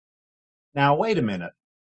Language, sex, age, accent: English, male, 30-39, Australian English